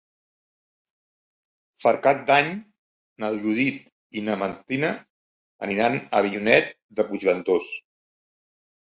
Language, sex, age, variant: Catalan, male, 40-49, Central